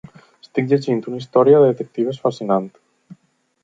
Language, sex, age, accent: Catalan, male, 19-29, valencià